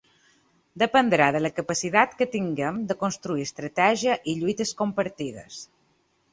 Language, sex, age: Catalan, female, 30-39